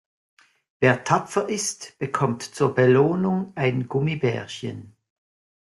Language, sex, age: German, male, 40-49